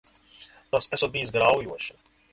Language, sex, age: Latvian, male, 30-39